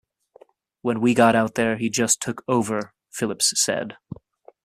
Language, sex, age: English, male, 30-39